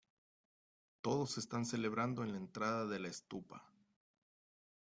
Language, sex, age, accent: Spanish, male, 30-39, México